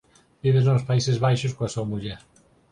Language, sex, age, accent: Galician, male, 40-49, Normativo (estándar)